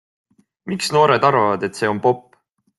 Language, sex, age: Estonian, male, 19-29